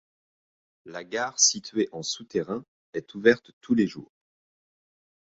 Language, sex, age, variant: French, male, 30-39, Français de métropole